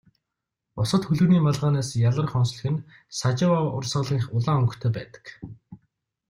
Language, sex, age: Mongolian, male, 30-39